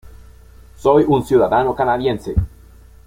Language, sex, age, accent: Spanish, male, under 19, Caribe: Cuba, Venezuela, Puerto Rico, República Dominicana, Panamá, Colombia caribeña, México caribeño, Costa del golfo de México